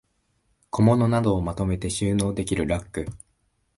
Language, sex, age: Japanese, male, 19-29